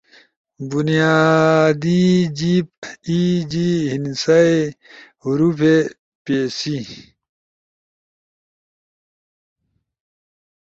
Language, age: Ushojo, 19-29